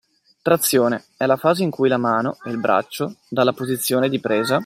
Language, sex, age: Italian, male, 30-39